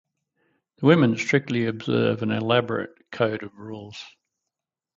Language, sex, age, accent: English, male, 60-69, Australian English